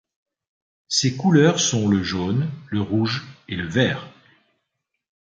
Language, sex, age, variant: French, male, 50-59, Français de métropole